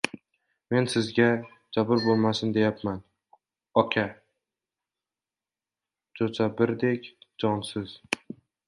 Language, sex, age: Uzbek, male, 19-29